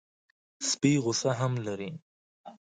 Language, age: Pashto, 19-29